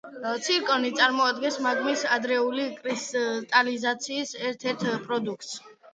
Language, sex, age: Georgian, female, 50-59